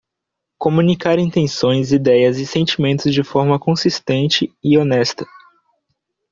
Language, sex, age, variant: Portuguese, male, 19-29, Portuguese (Brasil)